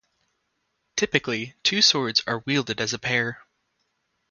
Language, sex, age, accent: English, male, under 19, United States English